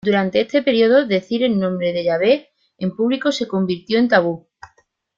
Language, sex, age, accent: Spanish, female, 40-49, España: Sur peninsular (Andalucia, Extremadura, Murcia)